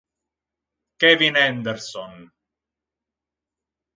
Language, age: Italian, 19-29